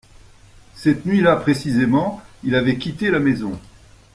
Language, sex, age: French, male, 70-79